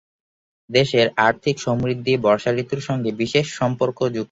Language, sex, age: Bengali, male, 19-29